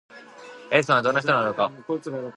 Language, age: Japanese, 19-29